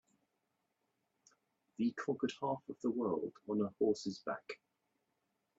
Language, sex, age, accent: English, male, 50-59, England English